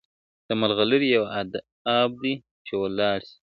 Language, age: Pashto, 19-29